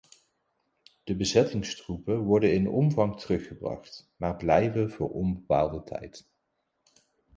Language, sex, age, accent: Dutch, male, 30-39, Nederlands Nederlands